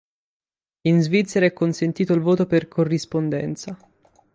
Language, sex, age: Italian, male, 19-29